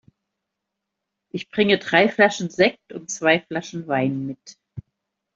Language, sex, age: German, female, 60-69